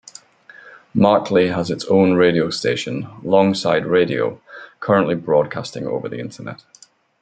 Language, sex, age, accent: English, male, 30-39, England English